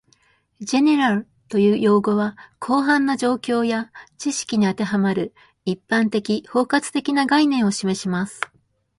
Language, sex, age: Japanese, female, 19-29